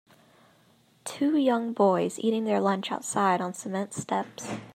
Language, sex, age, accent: English, female, 19-29, United States English